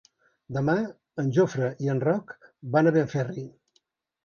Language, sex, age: Catalan, male, 70-79